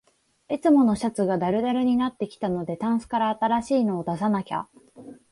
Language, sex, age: Japanese, female, 19-29